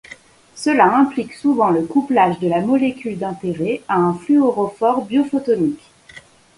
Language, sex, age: French, female, 30-39